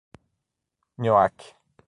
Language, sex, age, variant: Portuguese, male, 40-49, Portuguese (Brasil)